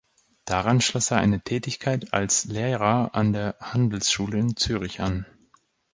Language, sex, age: German, male, 30-39